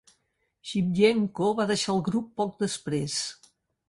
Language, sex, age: Catalan, female, 70-79